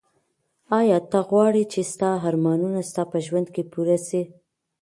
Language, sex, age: Pashto, female, 19-29